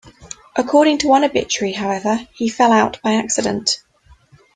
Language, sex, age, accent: English, female, 19-29, England English